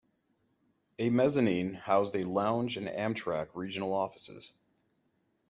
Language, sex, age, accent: English, male, 30-39, United States English